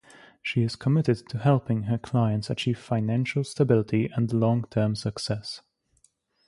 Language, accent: English, polish